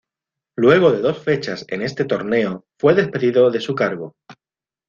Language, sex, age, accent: Spanish, male, 40-49, España: Sur peninsular (Andalucia, Extremadura, Murcia)